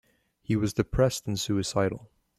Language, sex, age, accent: English, male, 19-29, United States English